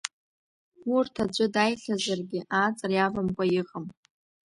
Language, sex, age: Abkhazian, female, under 19